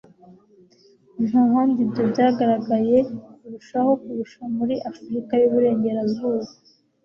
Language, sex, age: Kinyarwanda, female, 19-29